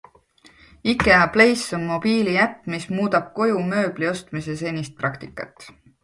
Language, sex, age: Estonian, female, 30-39